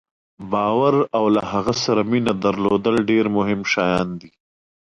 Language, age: Pashto, 19-29